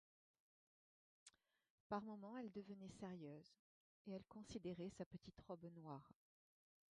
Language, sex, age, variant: French, female, 60-69, Français de métropole